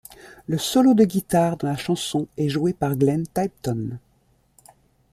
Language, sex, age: French, female, 50-59